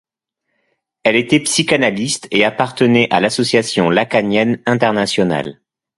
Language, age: French, 40-49